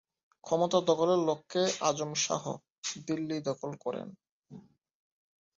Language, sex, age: Bengali, male, 19-29